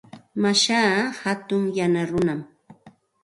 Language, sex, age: Santa Ana de Tusi Pasco Quechua, female, 40-49